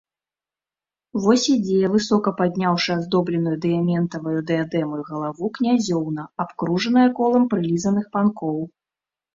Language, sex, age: Belarusian, female, 30-39